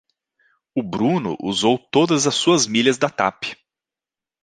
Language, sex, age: Portuguese, male, 30-39